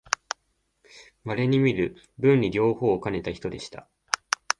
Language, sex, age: Japanese, male, 19-29